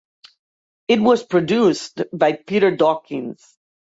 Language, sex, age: English, female, 60-69